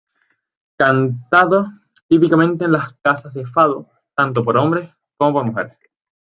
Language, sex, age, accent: Spanish, male, 19-29, España: Islas Canarias